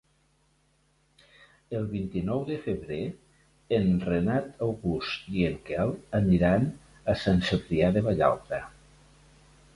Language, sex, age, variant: Catalan, male, 60-69, Nord-Occidental